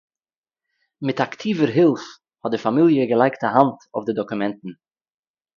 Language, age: Yiddish, 30-39